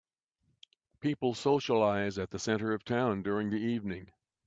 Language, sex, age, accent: English, male, 70-79, United States English